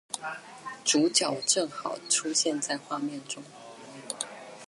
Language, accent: Chinese, 出生地：臺北市